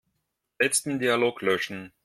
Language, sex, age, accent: German, male, 40-49, Russisch Deutsch